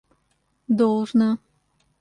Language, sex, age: Russian, female, 30-39